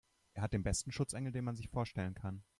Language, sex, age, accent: German, male, 19-29, Deutschland Deutsch